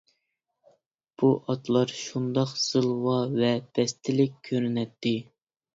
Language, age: Uyghur, 30-39